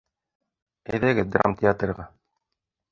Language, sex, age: Bashkir, male, 30-39